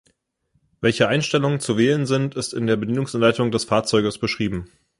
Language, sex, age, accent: German, male, 19-29, Deutschland Deutsch